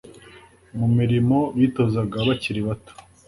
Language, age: Kinyarwanda, 19-29